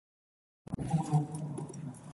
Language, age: Cantonese, 19-29